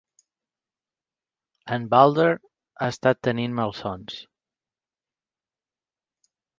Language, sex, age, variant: Catalan, male, 40-49, Central